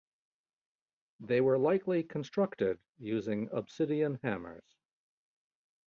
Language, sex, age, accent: English, male, 50-59, United States English